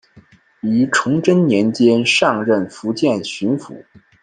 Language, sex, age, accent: Chinese, male, 19-29, 出生地：北京市